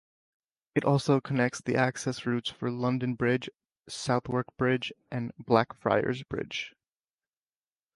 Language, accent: English, United States English